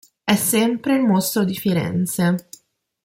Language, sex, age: Italian, female, 30-39